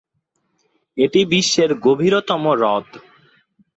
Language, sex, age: Bengali, male, 19-29